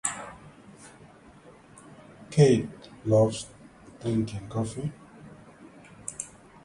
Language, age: English, 40-49